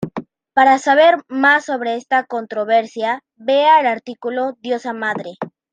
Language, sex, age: Spanish, female, 30-39